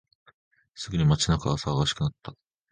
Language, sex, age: Japanese, male, under 19